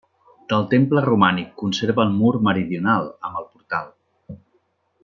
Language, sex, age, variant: Catalan, male, 50-59, Central